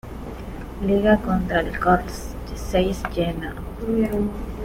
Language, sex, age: Spanish, female, 19-29